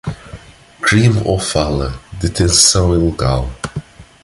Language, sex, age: Portuguese, male, 19-29